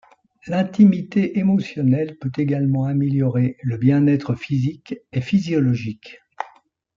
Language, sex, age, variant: French, male, 70-79, Français de métropole